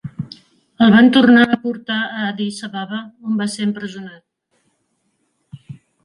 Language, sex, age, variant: Catalan, female, 40-49, Central